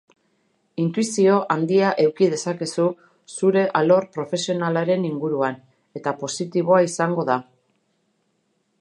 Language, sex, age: Basque, female, 50-59